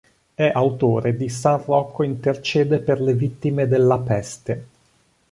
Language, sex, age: Italian, male, 40-49